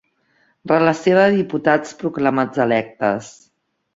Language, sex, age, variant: Catalan, female, 40-49, Central